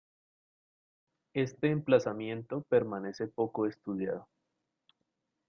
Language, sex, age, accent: Spanish, male, 19-29, Caribe: Cuba, Venezuela, Puerto Rico, República Dominicana, Panamá, Colombia caribeña, México caribeño, Costa del golfo de México